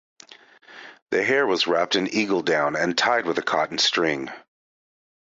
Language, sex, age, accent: English, male, 40-49, United States English